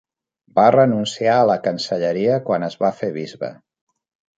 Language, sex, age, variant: Catalan, male, 40-49, Central